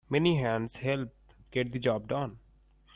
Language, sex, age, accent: English, male, 19-29, India and South Asia (India, Pakistan, Sri Lanka)